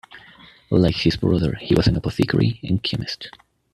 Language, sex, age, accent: English, male, 19-29, United States English